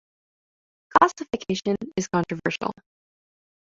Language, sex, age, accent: English, female, 19-29, United States English